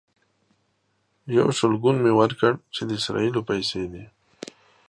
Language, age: Pashto, 30-39